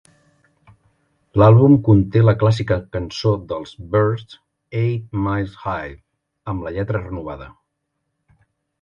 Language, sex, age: Catalan, male, 50-59